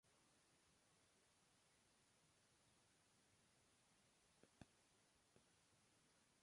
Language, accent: Spanish, España: Centro-Sur peninsular (Madrid, Toledo, Castilla-La Mancha)